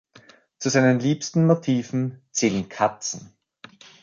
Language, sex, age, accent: German, male, 30-39, Österreichisches Deutsch